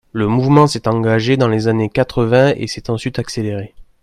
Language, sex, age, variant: French, male, 19-29, Français de métropole